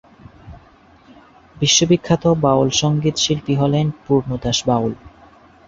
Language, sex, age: Bengali, male, 19-29